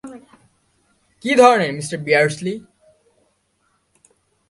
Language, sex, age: Bengali, male, under 19